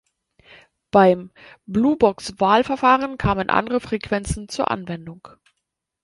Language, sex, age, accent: German, female, 30-39, Deutschland Deutsch